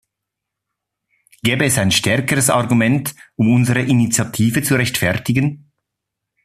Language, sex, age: German, male, 30-39